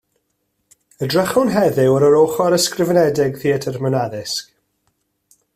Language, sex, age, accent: Welsh, male, 30-39, Y Deyrnas Unedig Cymraeg